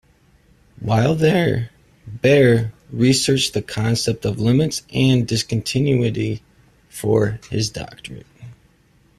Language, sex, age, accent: English, male, 19-29, United States English